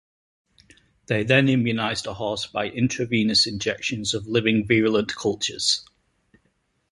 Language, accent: English, England English